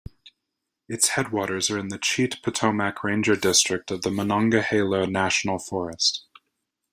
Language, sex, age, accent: English, male, 19-29, United States English